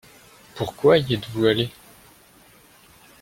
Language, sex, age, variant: French, male, 19-29, Français de métropole